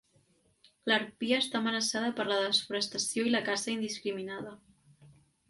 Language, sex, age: Catalan, female, 19-29